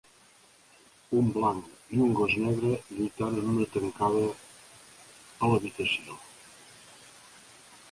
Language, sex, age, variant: Catalan, male, 70-79, Central